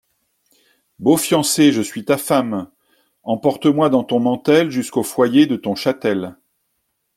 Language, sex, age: French, male, 50-59